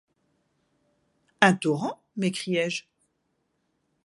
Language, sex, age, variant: French, female, 50-59, Français de métropole